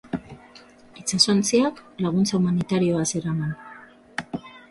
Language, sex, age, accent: Basque, female, 40-49, Mendebalekoa (Araba, Bizkaia, Gipuzkoako mendebaleko herri batzuk); Batua